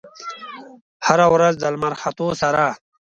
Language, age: Pashto, 30-39